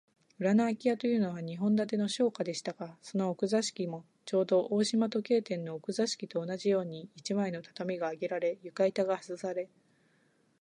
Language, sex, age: Japanese, female, 19-29